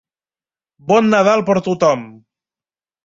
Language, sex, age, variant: Catalan, male, 30-39, Central